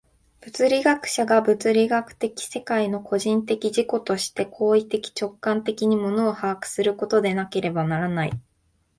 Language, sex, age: Japanese, female, 19-29